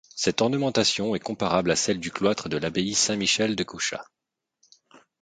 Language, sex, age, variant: French, male, 40-49, Français de métropole